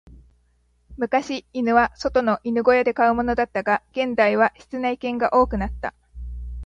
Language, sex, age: Japanese, female, 19-29